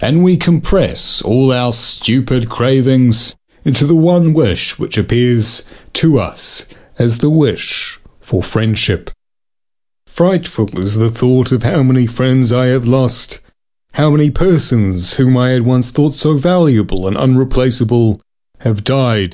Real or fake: real